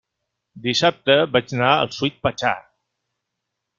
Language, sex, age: Catalan, male, 40-49